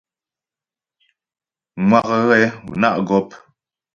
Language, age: Ghomala, 19-29